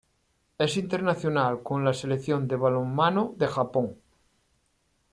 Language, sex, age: Spanish, male, 50-59